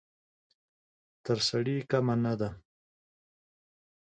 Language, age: Pashto, 19-29